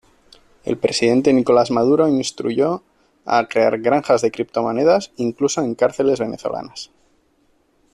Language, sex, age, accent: Spanish, male, 40-49, España: Norte peninsular (Asturias, Castilla y León, Cantabria, País Vasco, Navarra, Aragón, La Rioja, Guadalajara, Cuenca)